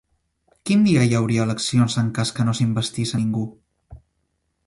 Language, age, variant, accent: Catalan, under 19, Central, central